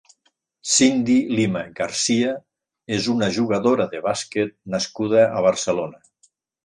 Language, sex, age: Catalan, male, 60-69